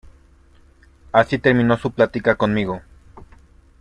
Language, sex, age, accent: Spanish, male, 19-29, México